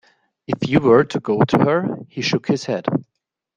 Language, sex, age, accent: English, male, 40-49, England English